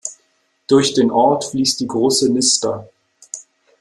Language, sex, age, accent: German, male, 19-29, Deutschland Deutsch